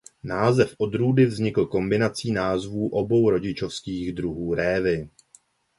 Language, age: Czech, 30-39